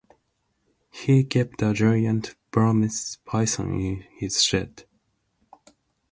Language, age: English, 19-29